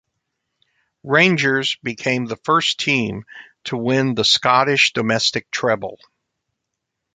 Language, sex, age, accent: English, male, 60-69, United States English